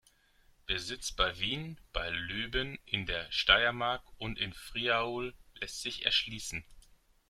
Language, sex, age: German, male, 30-39